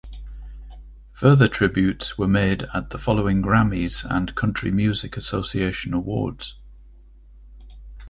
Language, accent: English, England English